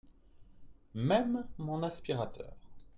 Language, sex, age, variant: French, male, 30-39, Français de métropole